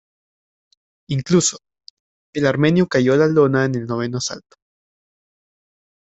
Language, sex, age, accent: Spanish, male, 19-29, América central